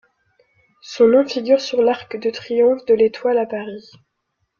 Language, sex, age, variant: French, female, 19-29, Français de métropole